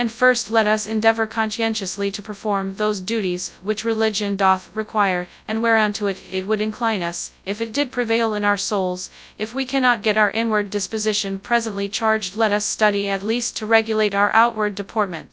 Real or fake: fake